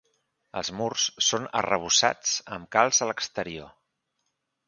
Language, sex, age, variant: Catalan, male, 40-49, Central